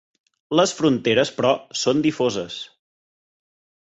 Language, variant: Catalan, Central